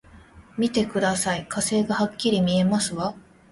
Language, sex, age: Japanese, female, 19-29